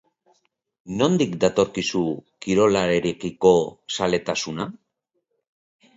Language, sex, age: Basque, male, 50-59